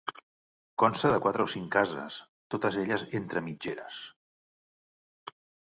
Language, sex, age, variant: Catalan, male, 50-59, Central